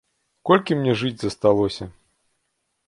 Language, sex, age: Belarusian, male, 40-49